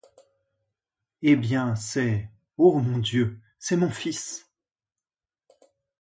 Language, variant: French, Français de métropole